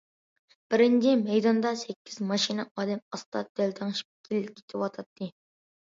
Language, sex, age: Uyghur, female, under 19